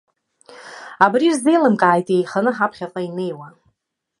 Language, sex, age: Abkhazian, female, 40-49